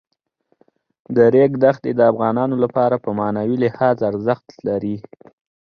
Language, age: Pashto, 19-29